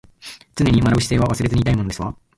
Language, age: Japanese, 19-29